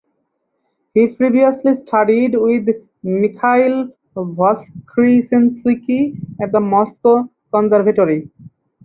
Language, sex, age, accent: English, male, 19-29, England English